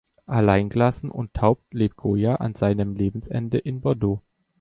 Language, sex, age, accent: German, male, 19-29, Deutschland Deutsch